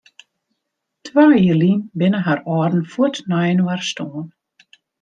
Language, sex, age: Western Frisian, female, 60-69